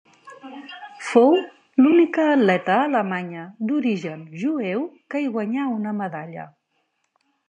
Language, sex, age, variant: Catalan, female, 50-59, Central